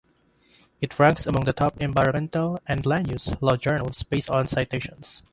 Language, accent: English, Filipino